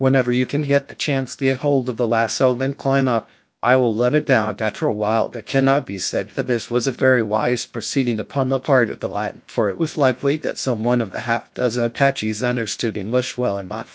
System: TTS, GlowTTS